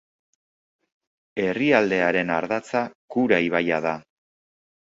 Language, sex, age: Basque, male, 19-29